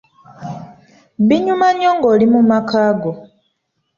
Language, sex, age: Ganda, female, 30-39